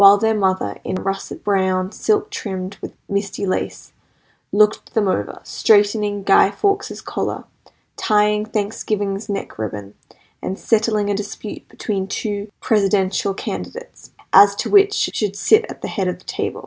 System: none